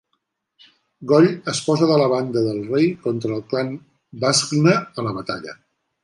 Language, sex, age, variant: Catalan, male, 60-69, Central